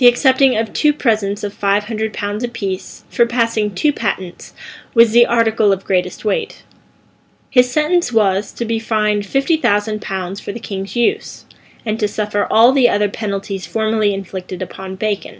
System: none